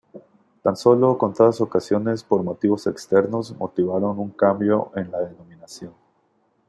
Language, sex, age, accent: Spanish, male, 30-39, México